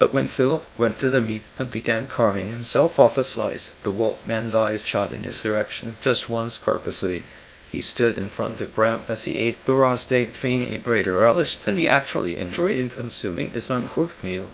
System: TTS, GlowTTS